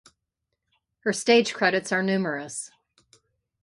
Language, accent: English, United States English